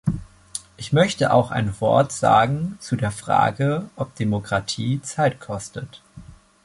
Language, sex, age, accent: German, male, 19-29, Deutschland Deutsch